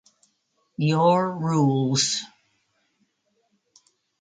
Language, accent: English, United States English